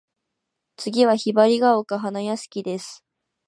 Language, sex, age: Japanese, female, 19-29